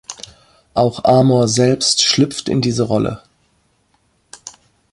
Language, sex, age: German, female, 50-59